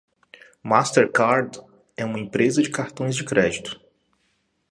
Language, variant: Portuguese, Portuguese (Brasil)